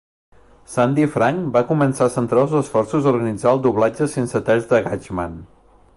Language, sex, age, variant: Catalan, male, 40-49, Central